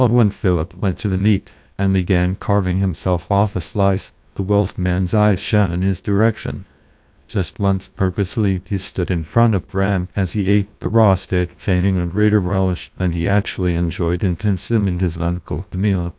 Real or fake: fake